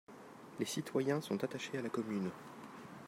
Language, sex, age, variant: French, male, 40-49, Français de métropole